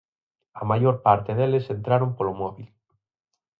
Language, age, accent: Galician, 19-29, Atlántico (seseo e gheada)